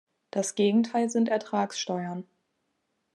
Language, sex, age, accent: German, female, 19-29, Deutschland Deutsch